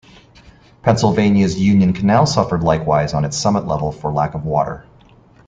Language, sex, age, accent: English, male, 30-39, United States English